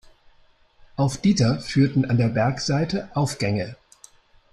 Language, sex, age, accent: German, male, 60-69, Deutschland Deutsch